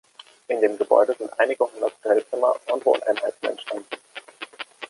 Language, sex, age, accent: German, male, 30-39, Deutschland Deutsch